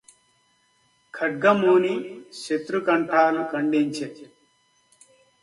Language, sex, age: Telugu, male, 60-69